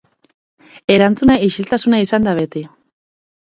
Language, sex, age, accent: Basque, female, 19-29, Mendebalekoa (Araba, Bizkaia, Gipuzkoako mendebaleko herri batzuk)